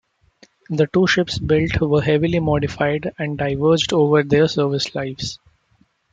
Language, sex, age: English, male, 19-29